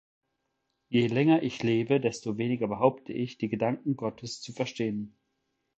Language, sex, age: German, male, 40-49